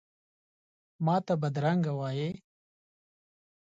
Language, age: Pashto, 30-39